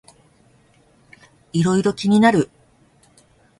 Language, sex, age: Japanese, female, 60-69